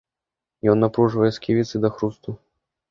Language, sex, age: Belarusian, male, 19-29